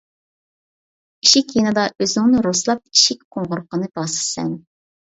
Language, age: Uyghur, under 19